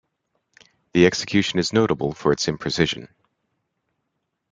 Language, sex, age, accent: English, male, 30-39, United States English